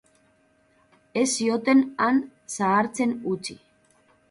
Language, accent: Basque, Mendebalekoa (Araba, Bizkaia, Gipuzkoako mendebaleko herri batzuk)